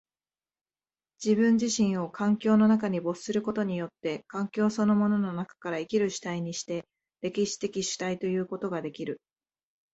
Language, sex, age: Japanese, female, 30-39